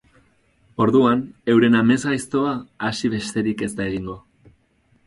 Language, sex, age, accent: Basque, male, 30-39, Erdialdekoa edo Nafarra (Gipuzkoa, Nafarroa)